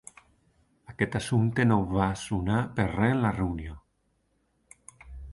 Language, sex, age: Catalan, male, 40-49